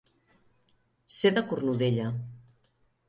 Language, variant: Catalan, Central